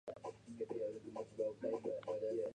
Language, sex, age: English, male, 19-29